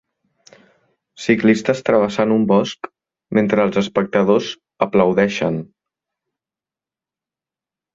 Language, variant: Catalan, Central